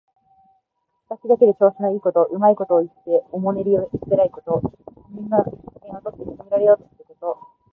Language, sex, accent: Japanese, female, 標準語